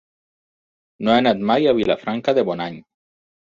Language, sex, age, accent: Catalan, male, 40-49, valencià